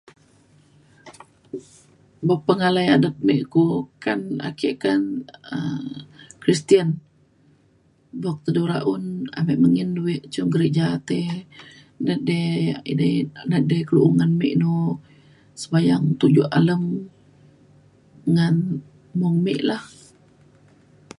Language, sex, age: Mainstream Kenyah, female, 30-39